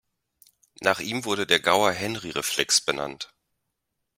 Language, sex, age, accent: German, male, 19-29, Deutschland Deutsch